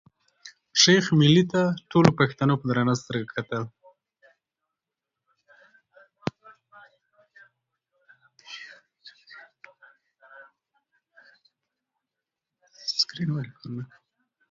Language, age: Pashto, 19-29